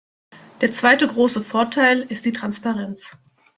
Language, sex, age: German, female, 19-29